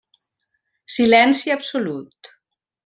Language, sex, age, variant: Catalan, female, 50-59, Central